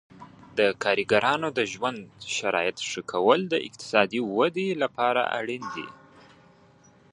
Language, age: Pashto, 19-29